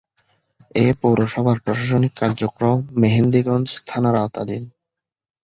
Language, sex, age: Bengali, male, 19-29